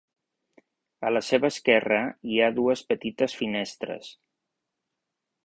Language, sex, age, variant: Catalan, male, 50-59, Balear